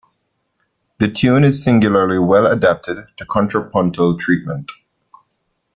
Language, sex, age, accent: English, male, 30-39, West Indies and Bermuda (Bahamas, Bermuda, Jamaica, Trinidad)